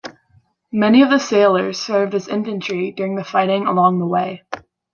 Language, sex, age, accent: English, female, 19-29, United States English